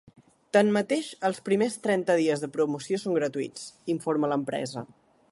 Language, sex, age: Catalan, male, 19-29